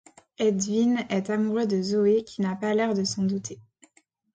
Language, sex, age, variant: French, female, 30-39, Français de métropole